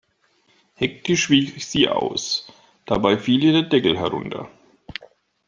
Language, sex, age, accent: German, male, 40-49, Deutschland Deutsch